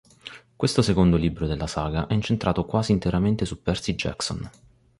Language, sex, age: Italian, male, 19-29